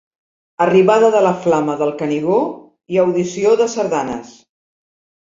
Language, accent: Catalan, Barceloní